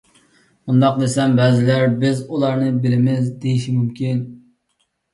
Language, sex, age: Uyghur, male, 30-39